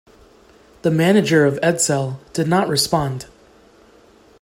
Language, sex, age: English, male, 19-29